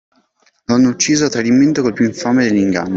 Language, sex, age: Italian, male, 19-29